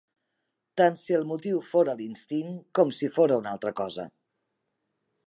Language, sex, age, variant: Catalan, female, 50-59, Central